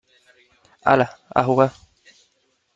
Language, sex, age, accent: Spanish, male, 30-39, España: Sur peninsular (Andalucia, Extremadura, Murcia)